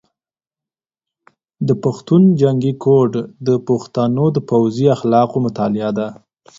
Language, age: Pashto, 19-29